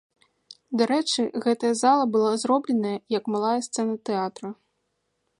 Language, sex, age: Belarusian, female, 19-29